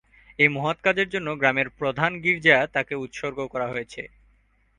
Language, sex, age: Bengali, male, 19-29